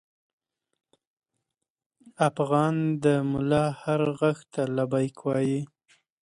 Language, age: Pashto, 30-39